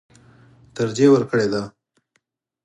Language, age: Pashto, 30-39